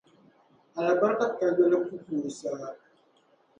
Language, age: Dagbani, 19-29